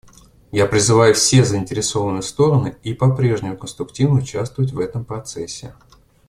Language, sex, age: Russian, male, 30-39